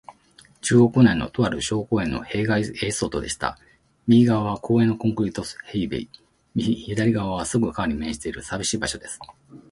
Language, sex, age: Japanese, male, 40-49